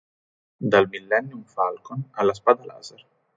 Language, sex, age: Italian, male, 19-29